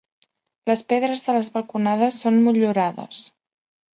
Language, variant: Catalan, Central